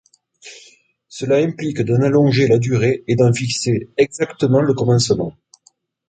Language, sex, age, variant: French, male, 50-59, Français de métropole